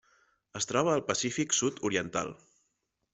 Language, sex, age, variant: Catalan, male, 30-39, Central